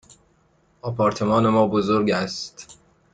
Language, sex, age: Persian, male, 19-29